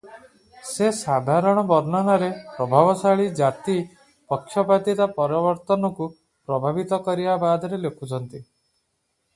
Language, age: Odia, 40-49